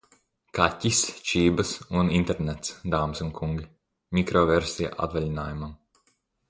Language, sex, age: Latvian, male, under 19